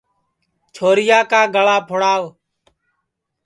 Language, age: Sansi, 19-29